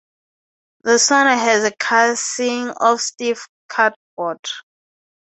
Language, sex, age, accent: English, female, 19-29, Southern African (South Africa, Zimbabwe, Namibia)